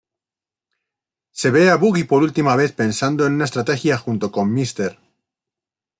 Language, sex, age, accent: Spanish, male, 40-49, España: Centro-Sur peninsular (Madrid, Toledo, Castilla-La Mancha)